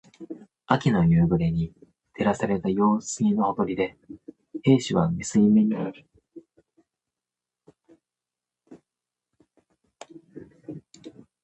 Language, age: Japanese, 19-29